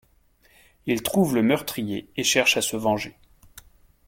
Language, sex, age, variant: French, male, 40-49, Français de métropole